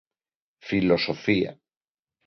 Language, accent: Galician, Neofalante